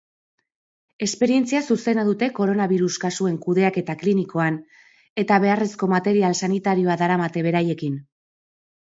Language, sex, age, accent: Basque, female, 40-49, Erdialdekoa edo Nafarra (Gipuzkoa, Nafarroa)